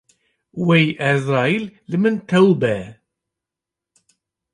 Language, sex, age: Kurdish, male, 30-39